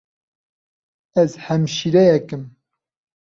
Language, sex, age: Kurdish, male, 19-29